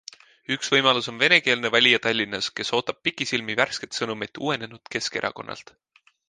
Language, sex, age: Estonian, male, 19-29